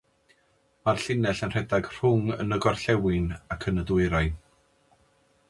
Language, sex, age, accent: Welsh, male, 40-49, Y Deyrnas Unedig Cymraeg